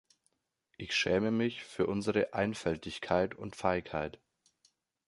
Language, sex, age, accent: German, male, 19-29, Deutschland Deutsch